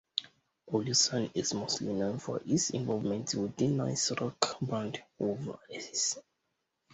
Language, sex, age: English, male, 19-29